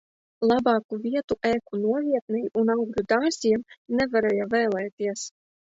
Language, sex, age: Latvian, female, 19-29